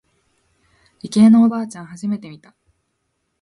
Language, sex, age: Japanese, female, 19-29